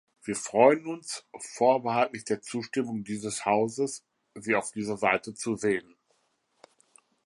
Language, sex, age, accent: German, male, 50-59, Deutschland Deutsch